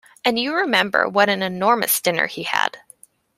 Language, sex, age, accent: English, female, 19-29, Canadian English